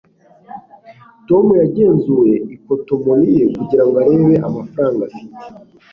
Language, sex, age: Kinyarwanda, male, 19-29